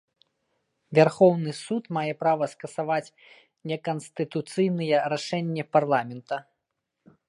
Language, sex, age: Belarusian, male, 30-39